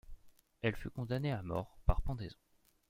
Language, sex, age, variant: French, male, 19-29, Français de métropole